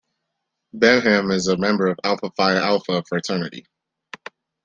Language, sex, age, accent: English, male, 19-29, United States English